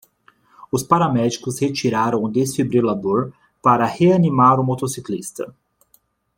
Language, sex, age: Portuguese, male, 19-29